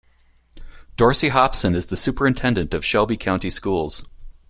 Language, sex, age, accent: English, male, 40-49, United States English